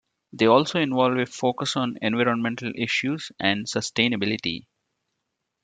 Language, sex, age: English, male, 40-49